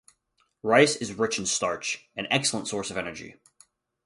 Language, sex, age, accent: English, male, 19-29, United States English